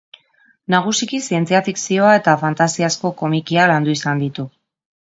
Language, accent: Basque, Mendebalekoa (Araba, Bizkaia, Gipuzkoako mendebaleko herri batzuk)